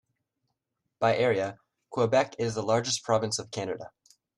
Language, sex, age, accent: English, male, 19-29, United States English